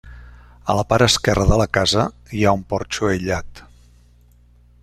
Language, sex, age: Catalan, male, 60-69